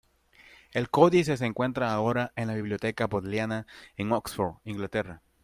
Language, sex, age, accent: Spanish, male, 19-29, América central